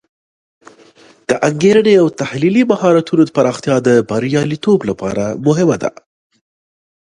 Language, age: Pashto, 30-39